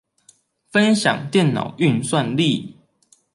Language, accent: Chinese, 出生地：臺中市